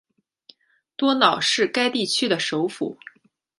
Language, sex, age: Chinese, female, 19-29